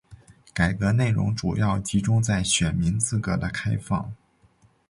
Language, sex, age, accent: Chinese, male, under 19, 出生地：黑龙江省